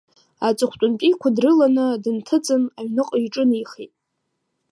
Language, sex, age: Abkhazian, female, under 19